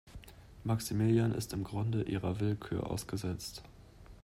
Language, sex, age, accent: German, male, 19-29, Deutschland Deutsch